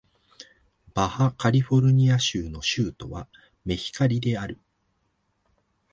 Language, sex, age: Japanese, male, 50-59